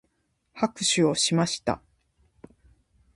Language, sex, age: Japanese, female, 40-49